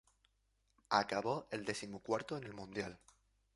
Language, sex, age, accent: Spanish, male, 19-29, España: Islas Canarias